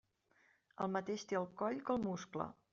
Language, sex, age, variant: Catalan, female, 30-39, Central